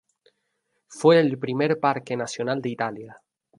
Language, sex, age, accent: Spanish, male, 19-29, España: Islas Canarias